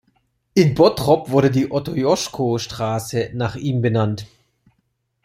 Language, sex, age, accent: German, male, 40-49, Deutschland Deutsch